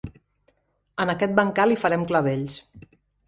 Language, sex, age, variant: Catalan, female, 40-49, Central